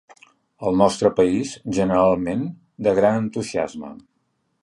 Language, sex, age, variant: Catalan, male, 50-59, Central